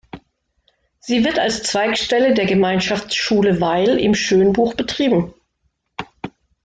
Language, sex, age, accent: German, female, 50-59, Deutschland Deutsch